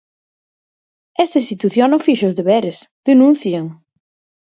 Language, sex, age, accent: Galician, female, 30-39, Central (gheada)